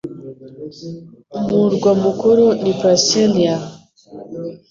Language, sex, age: Kinyarwanda, female, 19-29